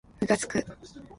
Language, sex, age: Japanese, female, under 19